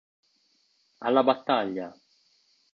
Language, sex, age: Italian, male, 30-39